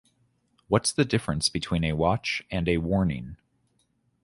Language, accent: English, United States English